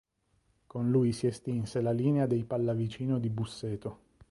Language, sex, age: Italian, male, 30-39